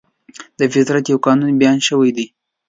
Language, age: Pashto, 19-29